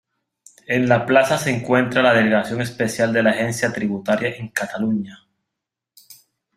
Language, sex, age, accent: Spanish, male, 19-29, Andino-Pacífico: Colombia, Perú, Ecuador, oeste de Bolivia y Venezuela andina